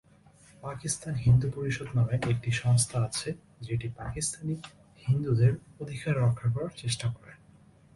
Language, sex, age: Bengali, male, 19-29